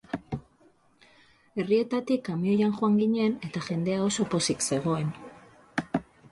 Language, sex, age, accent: Basque, female, 40-49, Mendebalekoa (Araba, Bizkaia, Gipuzkoako mendebaleko herri batzuk); Batua